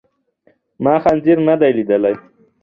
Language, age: Pashto, 19-29